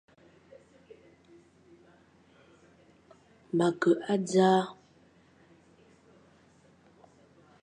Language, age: Fang, under 19